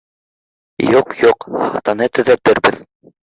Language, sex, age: Bashkir, male, under 19